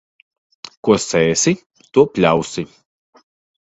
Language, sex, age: Latvian, male, 30-39